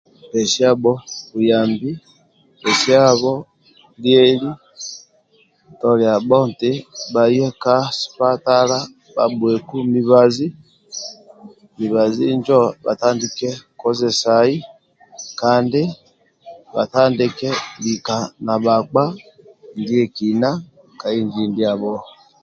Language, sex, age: Amba (Uganda), male, 50-59